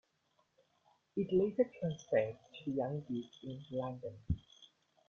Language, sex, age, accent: English, male, 19-29, Southern African (South Africa, Zimbabwe, Namibia)